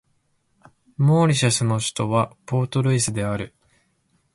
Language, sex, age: Japanese, male, 19-29